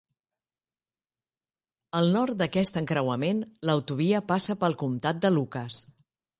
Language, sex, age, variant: Catalan, female, 50-59, Central